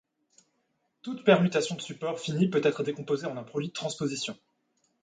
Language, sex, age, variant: French, male, 19-29, Français de métropole